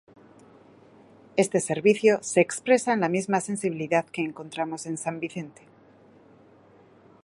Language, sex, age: Spanish, female, 40-49